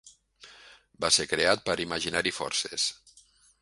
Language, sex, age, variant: Catalan, male, 50-59, Central